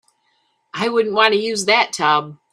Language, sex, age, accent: English, female, 50-59, United States English